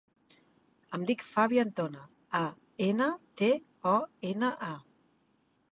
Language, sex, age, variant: Catalan, female, 40-49, Central